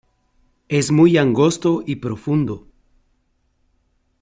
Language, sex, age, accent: Spanish, male, 30-39, México